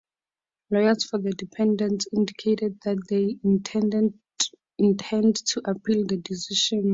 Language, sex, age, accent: English, female, 19-29, Southern African (South Africa, Zimbabwe, Namibia)